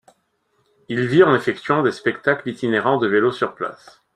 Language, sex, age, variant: French, male, 50-59, Français de métropole